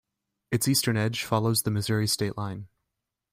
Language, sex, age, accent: English, male, 19-29, United States English